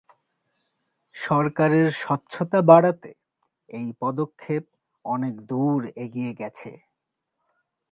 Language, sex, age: Bengali, male, 19-29